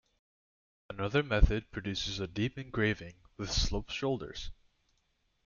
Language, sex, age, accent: English, male, 19-29, United States English